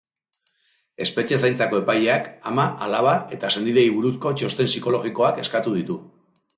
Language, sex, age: Basque, male, 40-49